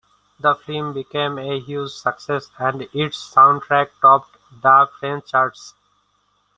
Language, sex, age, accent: English, male, 19-29, India and South Asia (India, Pakistan, Sri Lanka)